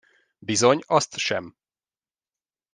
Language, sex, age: Hungarian, male, 30-39